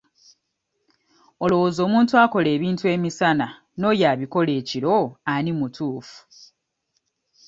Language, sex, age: Ganda, female, 30-39